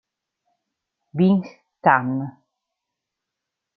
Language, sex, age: Italian, female, 30-39